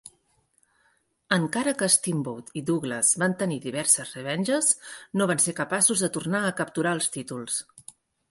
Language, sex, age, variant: Catalan, female, 40-49, Central